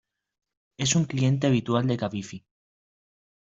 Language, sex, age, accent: Spanish, male, 19-29, España: Centro-Sur peninsular (Madrid, Toledo, Castilla-La Mancha)